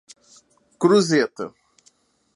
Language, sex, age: Portuguese, male, 40-49